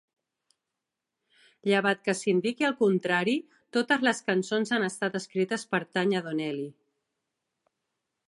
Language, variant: Catalan, Central